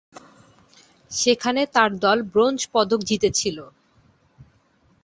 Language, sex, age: Bengali, female, 19-29